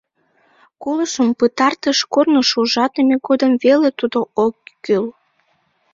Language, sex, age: Mari, female, 19-29